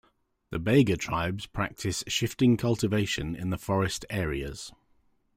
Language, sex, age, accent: English, male, 40-49, England English